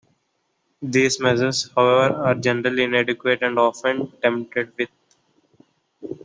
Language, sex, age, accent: English, male, 19-29, England English